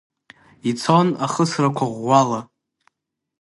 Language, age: Abkhazian, under 19